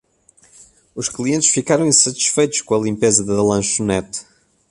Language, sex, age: Portuguese, male, 19-29